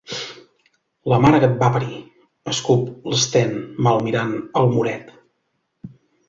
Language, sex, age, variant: Catalan, male, 30-39, Central